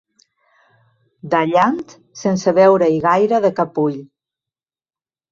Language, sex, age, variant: Catalan, female, 50-59, Central